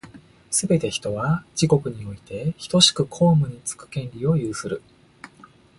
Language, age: Japanese, 19-29